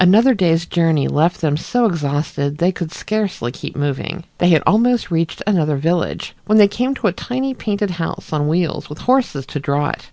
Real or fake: real